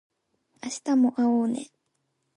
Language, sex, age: Japanese, female, 19-29